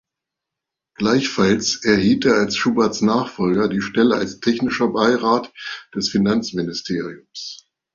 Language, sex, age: German, male, 50-59